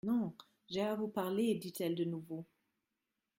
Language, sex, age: French, female, 40-49